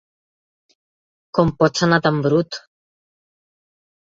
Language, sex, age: Catalan, female, 40-49